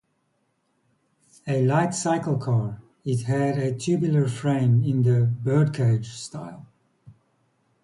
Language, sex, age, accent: English, male, 50-59, Southern African (South Africa, Zimbabwe, Namibia)